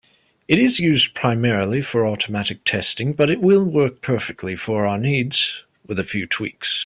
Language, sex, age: English, male, 19-29